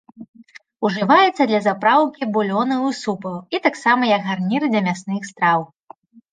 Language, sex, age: Belarusian, female, 19-29